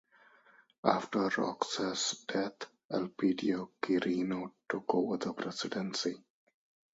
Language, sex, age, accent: English, male, 19-29, India and South Asia (India, Pakistan, Sri Lanka)